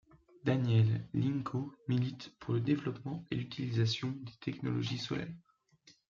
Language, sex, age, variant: French, male, under 19, Français de métropole